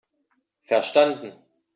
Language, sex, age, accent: German, male, 40-49, Deutschland Deutsch